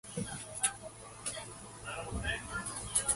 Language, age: English, 19-29